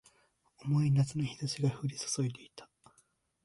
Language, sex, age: Japanese, male, 19-29